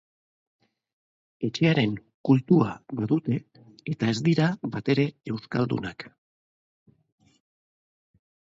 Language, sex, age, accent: Basque, male, 50-59, Erdialdekoa edo Nafarra (Gipuzkoa, Nafarroa)